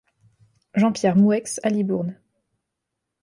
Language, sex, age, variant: French, female, 19-29, Français de métropole